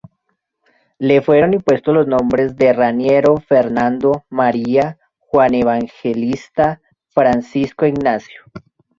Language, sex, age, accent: Spanish, male, 19-29, Andino-Pacífico: Colombia, Perú, Ecuador, oeste de Bolivia y Venezuela andina